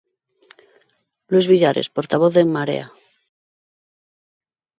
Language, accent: Galician, Neofalante